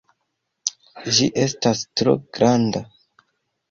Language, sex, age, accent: Esperanto, male, 19-29, Internacia